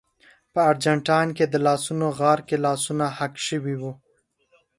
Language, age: Pashto, under 19